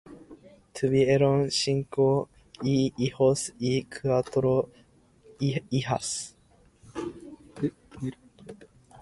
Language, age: Spanish, 19-29